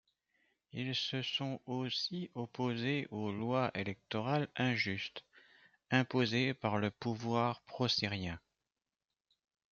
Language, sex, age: French, male, 50-59